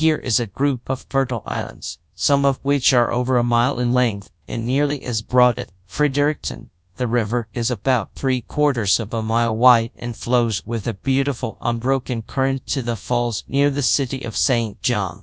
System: TTS, GradTTS